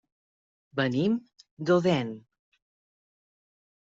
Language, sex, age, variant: Catalan, female, 40-49, Central